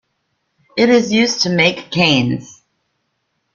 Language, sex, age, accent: English, female, 40-49, United States English